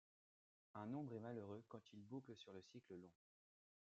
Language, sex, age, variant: French, male, under 19, Français de métropole